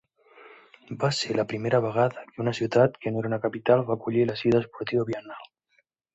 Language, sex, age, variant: Catalan, male, 19-29, Central